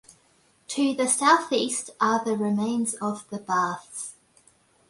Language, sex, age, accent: English, female, 30-39, Australian English